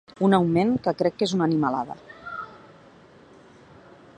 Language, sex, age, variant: Catalan, female, 40-49, Central